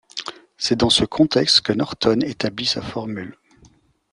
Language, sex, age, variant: French, male, 50-59, Français de métropole